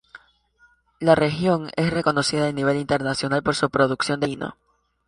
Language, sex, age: Spanish, male, under 19